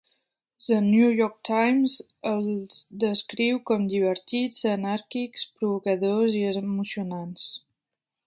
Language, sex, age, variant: Catalan, male, 19-29, Septentrional